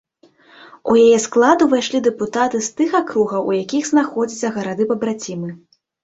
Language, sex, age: Belarusian, female, 19-29